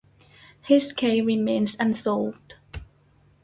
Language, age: English, 19-29